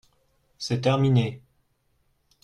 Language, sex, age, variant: French, male, 40-49, Français de métropole